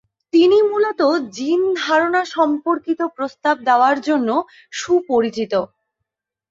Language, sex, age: Bengali, female, 19-29